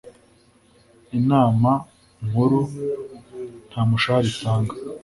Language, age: Kinyarwanda, 19-29